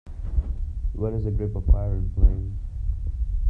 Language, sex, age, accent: English, male, 19-29, India and South Asia (India, Pakistan, Sri Lanka)